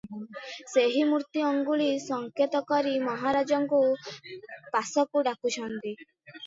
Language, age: Odia, 50-59